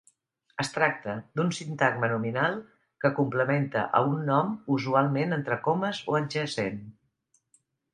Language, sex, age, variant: Catalan, female, 60-69, Central